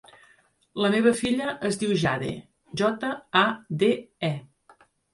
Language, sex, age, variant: Catalan, female, 50-59, Central